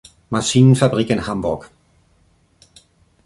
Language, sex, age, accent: German, male, 50-59, Deutschland Deutsch